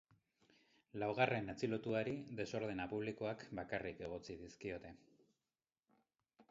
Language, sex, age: Basque, male, 50-59